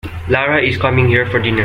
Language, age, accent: English, 19-29, India and South Asia (India, Pakistan, Sri Lanka)